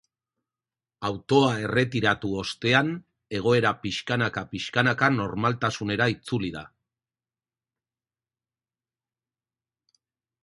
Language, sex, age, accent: Basque, male, 40-49, Erdialdekoa edo Nafarra (Gipuzkoa, Nafarroa)